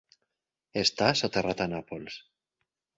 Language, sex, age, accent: Catalan, male, 40-49, valencià